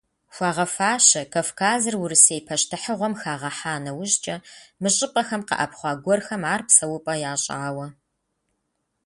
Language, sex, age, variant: Kabardian, female, 30-39, Адыгэбзэ (Къэбэрдей, Кирил, псоми зэдай)